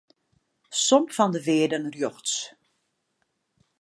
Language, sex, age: Western Frisian, female, 40-49